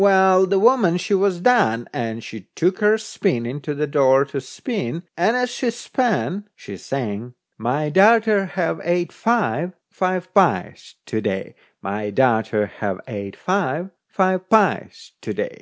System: none